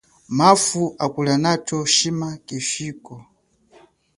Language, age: Chokwe, 40-49